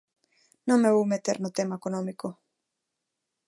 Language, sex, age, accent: Galician, female, 19-29, Neofalante